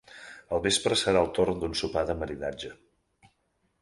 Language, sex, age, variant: Catalan, male, 40-49, Central